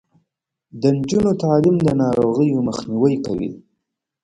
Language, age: Pashto, 19-29